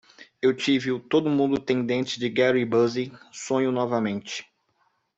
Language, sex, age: Portuguese, male, 19-29